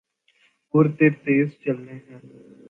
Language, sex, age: Urdu, male, 19-29